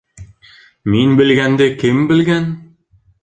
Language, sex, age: Bashkir, male, 19-29